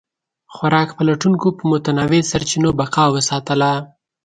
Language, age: Pashto, 19-29